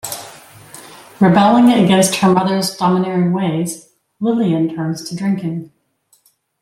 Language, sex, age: English, female, 50-59